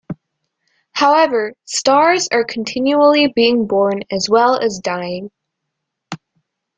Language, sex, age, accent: English, female, under 19, United States English